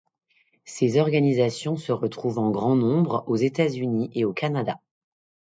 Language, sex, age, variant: French, female, 40-49, Français de métropole